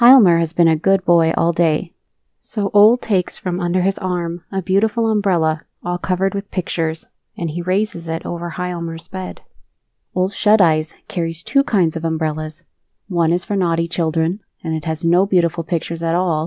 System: none